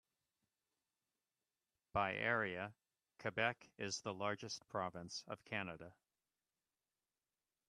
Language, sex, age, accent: English, male, 40-49, United States English